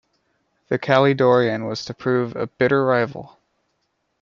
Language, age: English, 30-39